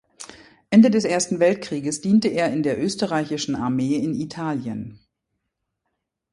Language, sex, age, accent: German, female, 50-59, Deutschland Deutsch